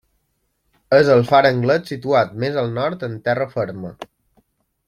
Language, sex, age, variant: Catalan, male, 19-29, Balear